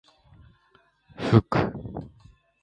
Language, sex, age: Japanese, male, 50-59